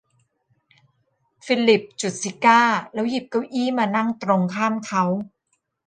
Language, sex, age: Thai, female, 40-49